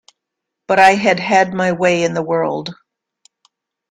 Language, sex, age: English, female, 70-79